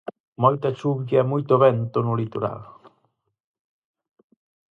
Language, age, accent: Galician, 19-29, Atlántico (seseo e gheada)